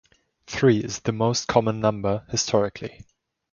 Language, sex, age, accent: English, male, under 19, England English